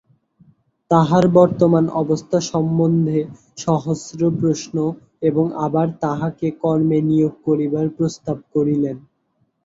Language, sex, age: Bengali, male, under 19